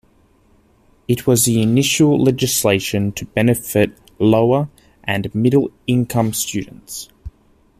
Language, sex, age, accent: English, male, 19-29, Australian English